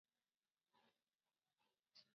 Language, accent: English, England English; Malaysian English